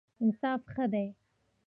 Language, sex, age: Pashto, female, under 19